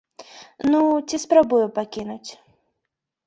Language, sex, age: Belarusian, female, 19-29